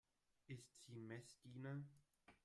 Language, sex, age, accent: German, male, 19-29, Deutschland Deutsch